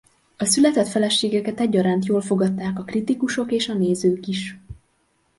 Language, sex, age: Hungarian, female, 19-29